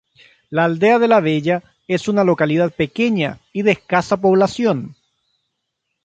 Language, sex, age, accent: Spanish, male, 40-49, Chileno: Chile, Cuyo